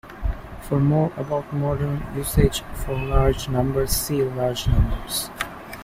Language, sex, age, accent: English, male, under 19, United States English